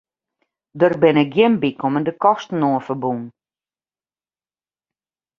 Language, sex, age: Western Frisian, female, 50-59